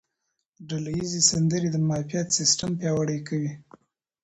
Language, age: Pashto, 30-39